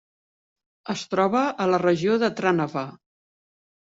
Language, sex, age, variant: Catalan, female, 50-59, Central